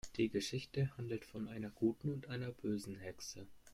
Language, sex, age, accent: German, male, under 19, Deutschland Deutsch